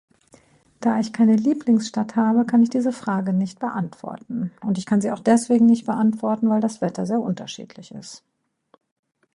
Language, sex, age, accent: German, female, 50-59, Deutschland Deutsch